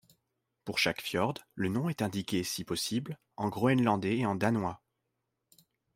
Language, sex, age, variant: French, male, 19-29, Français de métropole